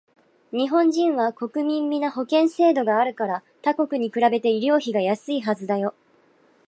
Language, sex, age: Japanese, female, 19-29